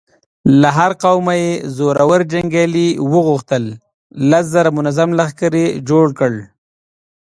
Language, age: Pashto, 19-29